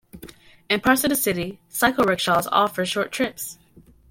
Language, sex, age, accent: English, female, under 19, United States English